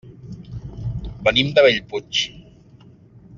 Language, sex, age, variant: Catalan, male, 30-39, Central